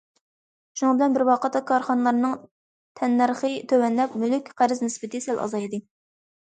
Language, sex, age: Uyghur, female, under 19